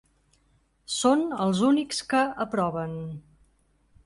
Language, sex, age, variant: Catalan, female, 40-49, Central